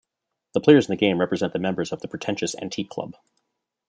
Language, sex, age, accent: English, male, 30-39, Canadian English